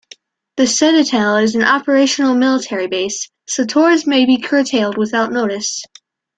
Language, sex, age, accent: English, female, under 19, United States English